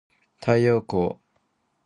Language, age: Japanese, under 19